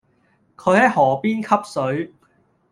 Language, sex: Cantonese, male